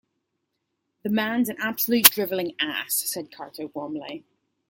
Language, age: English, 19-29